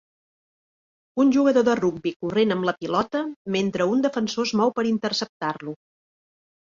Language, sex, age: Catalan, female, 40-49